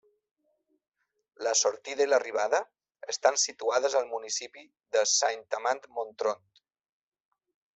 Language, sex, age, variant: Catalan, male, 40-49, Balear